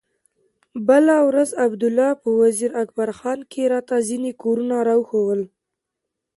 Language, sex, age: Pashto, female, 19-29